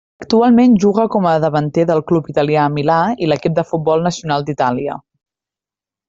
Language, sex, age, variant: Catalan, female, 19-29, Central